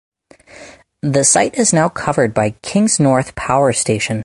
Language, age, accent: English, 19-29, Canadian English